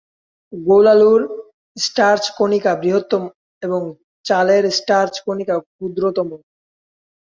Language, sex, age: Bengali, male, 19-29